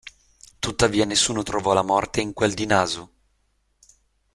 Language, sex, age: Italian, male, 19-29